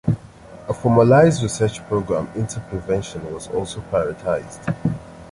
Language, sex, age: English, male, 19-29